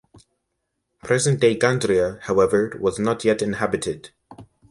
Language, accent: English, United States English